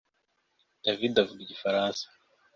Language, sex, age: Kinyarwanda, male, under 19